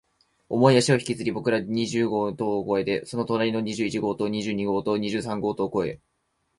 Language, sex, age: Japanese, male, 19-29